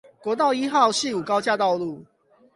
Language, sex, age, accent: Chinese, male, 30-39, 出生地：桃園市